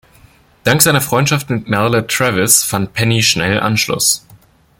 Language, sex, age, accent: German, male, 19-29, Deutschland Deutsch